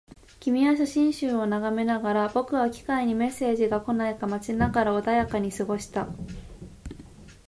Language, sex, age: Japanese, female, 19-29